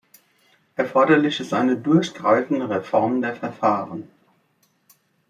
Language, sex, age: German, female, 60-69